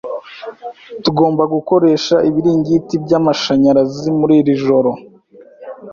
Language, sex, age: Kinyarwanda, female, 19-29